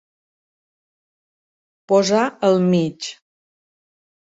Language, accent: Catalan, mallorquí